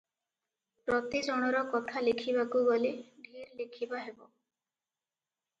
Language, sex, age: Odia, female, 19-29